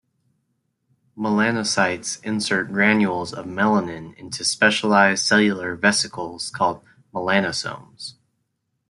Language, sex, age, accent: English, male, 19-29, United States English